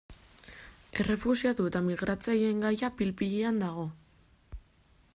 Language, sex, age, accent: Basque, female, 19-29, Mendebalekoa (Araba, Bizkaia, Gipuzkoako mendebaleko herri batzuk)